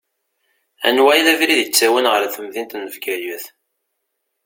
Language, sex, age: Kabyle, male, 30-39